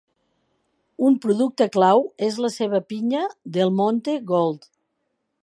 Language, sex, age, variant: Catalan, female, 60-69, Central